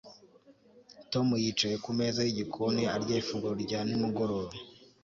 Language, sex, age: Kinyarwanda, male, 19-29